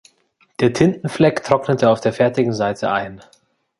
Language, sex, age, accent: German, male, 19-29, Deutschland Deutsch